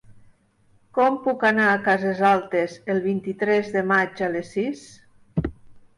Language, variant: Catalan, Nord-Occidental